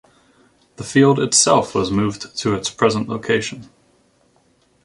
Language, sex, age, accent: English, male, 30-39, United States English